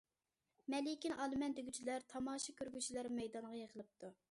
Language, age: Uyghur, 19-29